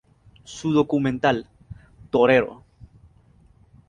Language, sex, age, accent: Spanish, male, 19-29, América central